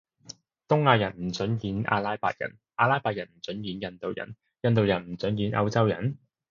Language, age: Cantonese, 30-39